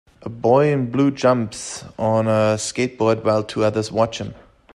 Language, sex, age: English, male, 30-39